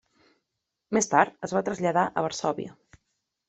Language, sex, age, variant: Catalan, female, 30-39, Central